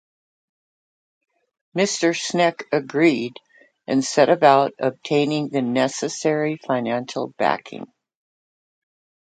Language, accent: English, West Coast